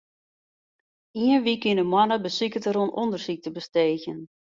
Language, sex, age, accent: Western Frisian, female, 40-49, Wâldfrysk